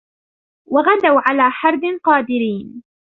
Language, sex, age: Arabic, female, 19-29